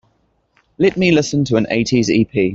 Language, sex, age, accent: English, male, 30-39, New Zealand English